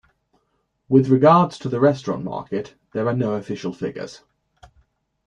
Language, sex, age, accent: English, male, 30-39, England English